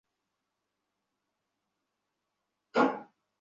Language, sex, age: Bengali, male, 19-29